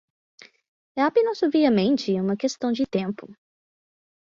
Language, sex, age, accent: Portuguese, female, 19-29, Gaucho